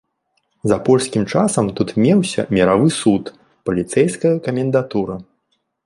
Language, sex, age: Belarusian, male, 30-39